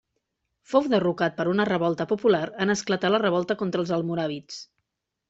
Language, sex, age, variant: Catalan, female, 40-49, Central